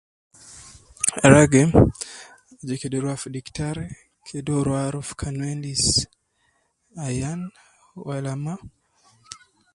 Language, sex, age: Nubi, male, 19-29